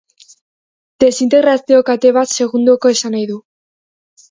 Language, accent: Basque, Mendebalekoa (Araba, Bizkaia, Gipuzkoako mendebaleko herri batzuk)